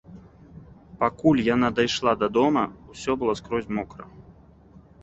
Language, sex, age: Belarusian, male, 19-29